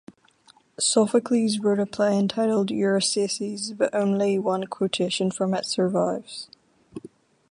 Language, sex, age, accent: English, female, 19-29, Irish English